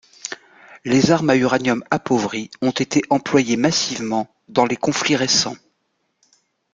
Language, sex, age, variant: French, female, 50-59, Français de métropole